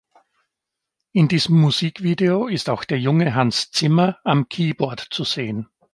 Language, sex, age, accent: German, male, 50-59, Österreichisches Deutsch